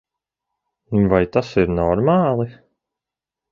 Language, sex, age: Latvian, male, 30-39